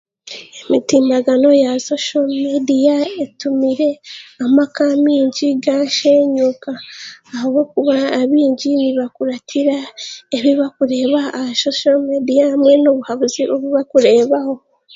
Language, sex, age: Chiga, female, 19-29